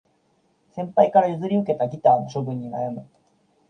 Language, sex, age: Japanese, male, 30-39